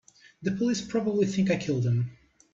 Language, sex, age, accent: English, male, 19-29, United States English